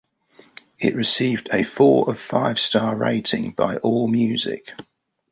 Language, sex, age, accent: English, male, 50-59, England English